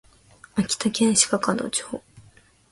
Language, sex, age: Japanese, female, under 19